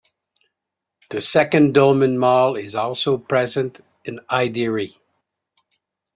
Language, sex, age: English, male, 50-59